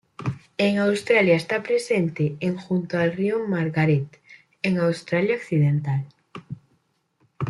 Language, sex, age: Spanish, female, 19-29